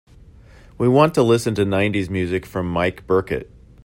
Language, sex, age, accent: English, male, 40-49, United States English